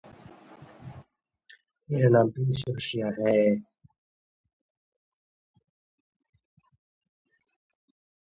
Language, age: Hindi, 19-29